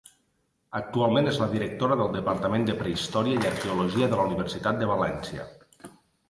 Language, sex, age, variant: Catalan, male, 40-49, Nord-Occidental